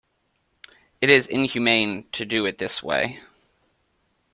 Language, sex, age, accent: English, male, 19-29, United States English